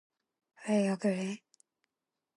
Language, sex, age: Korean, female, 19-29